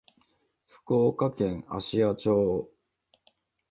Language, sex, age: Japanese, male, 40-49